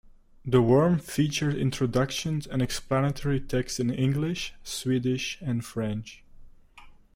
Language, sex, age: English, male, 19-29